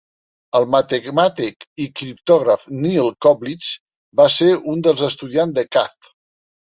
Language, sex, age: Catalan, male, 50-59